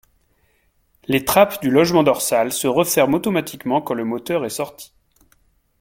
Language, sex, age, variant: French, male, 40-49, Français de métropole